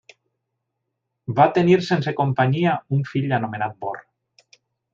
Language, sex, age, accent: Catalan, male, 40-49, valencià